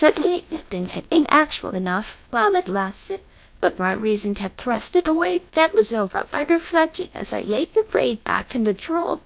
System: TTS, GlowTTS